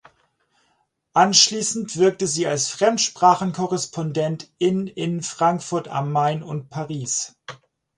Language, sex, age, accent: German, male, 40-49, Deutschland Deutsch